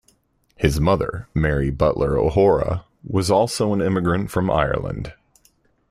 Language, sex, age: English, male, 30-39